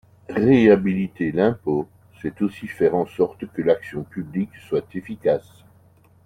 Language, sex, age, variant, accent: French, male, 50-59, Français d'Europe, Français de Belgique